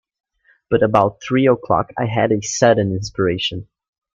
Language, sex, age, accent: English, male, under 19, United States English